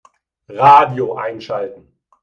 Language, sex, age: German, male, 40-49